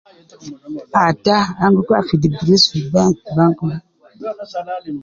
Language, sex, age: Nubi, female, 60-69